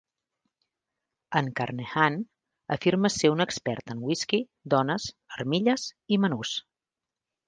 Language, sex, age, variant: Catalan, female, 40-49, Central